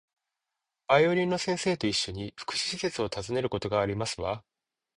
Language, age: Japanese, 30-39